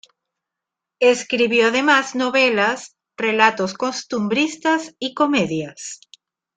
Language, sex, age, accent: Spanish, female, 50-59, Caribe: Cuba, Venezuela, Puerto Rico, República Dominicana, Panamá, Colombia caribeña, México caribeño, Costa del golfo de México